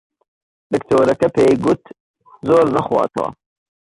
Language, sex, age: Central Kurdish, male, 30-39